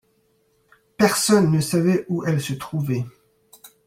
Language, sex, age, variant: French, male, 40-49, Français de métropole